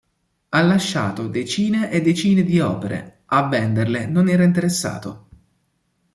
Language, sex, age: Italian, male, 19-29